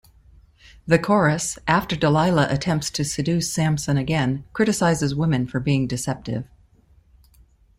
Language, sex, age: English, female, 50-59